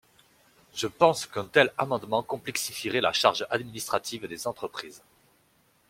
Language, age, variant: French, 30-39, Français de métropole